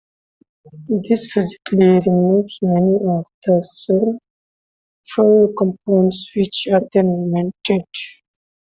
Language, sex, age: English, male, 19-29